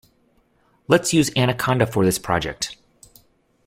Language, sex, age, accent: English, male, 40-49, United States English